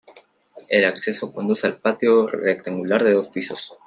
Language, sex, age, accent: Spanish, male, under 19, Andino-Pacífico: Colombia, Perú, Ecuador, oeste de Bolivia y Venezuela andina